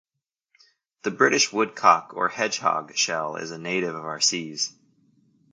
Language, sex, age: English, male, 30-39